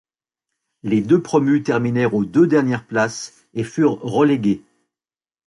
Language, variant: French, Français de métropole